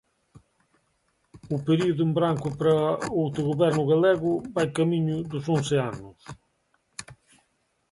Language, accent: Galician, Oriental (común en zona oriental)